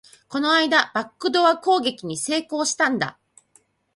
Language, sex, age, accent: Japanese, female, 40-49, 標準語